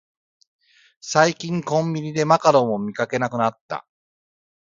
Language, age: Japanese, 50-59